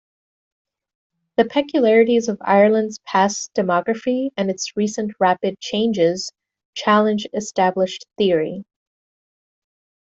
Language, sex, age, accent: English, female, 30-39, United States English